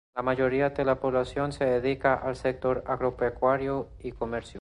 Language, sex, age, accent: Spanish, male, 19-29, Andino-Pacífico: Colombia, Perú, Ecuador, oeste de Bolivia y Venezuela andina